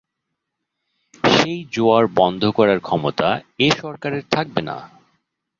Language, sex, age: Bengali, male, 40-49